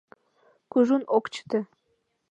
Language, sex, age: Mari, female, under 19